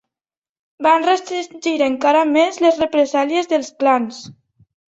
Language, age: Catalan, 50-59